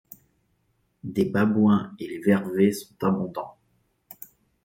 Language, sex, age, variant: French, male, 40-49, Français de métropole